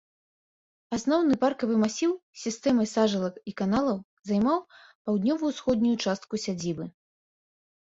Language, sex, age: Belarusian, female, 19-29